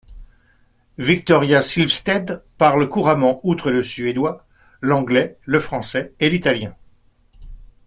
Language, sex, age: French, male, 60-69